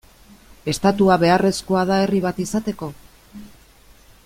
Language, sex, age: Basque, female, 50-59